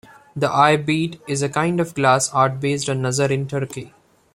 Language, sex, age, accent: English, male, 19-29, India and South Asia (India, Pakistan, Sri Lanka)